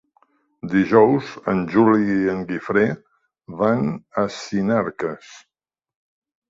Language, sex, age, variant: Catalan, male, 60-69, Central